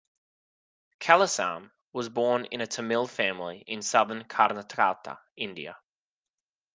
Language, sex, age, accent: English, male, 19-29, Australian English